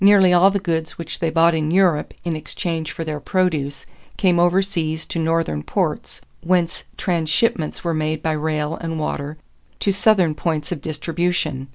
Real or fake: real